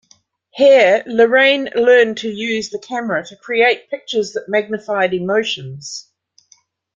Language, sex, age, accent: English, female, 60-69, New Zealand English